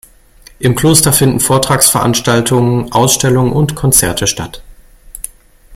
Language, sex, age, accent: German, male, 40-49, Deutschland Deutsch